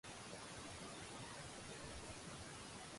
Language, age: Cantonese, 19-29